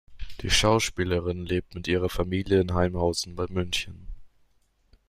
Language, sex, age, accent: German, male, under 19, Deutschland Deutsch